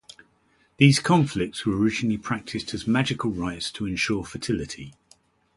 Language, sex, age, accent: English, male, 60-69, England English